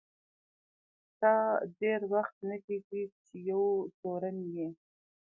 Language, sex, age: Pashto, female, 19-29